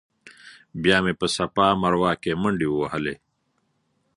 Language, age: Pashto, 40-49